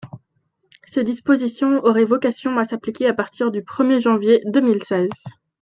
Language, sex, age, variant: French, female, 19-29, Français de métropole